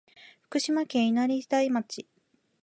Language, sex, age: Japanese, female, 19-29